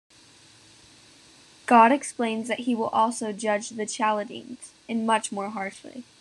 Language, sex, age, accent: English, female, under 19, United States English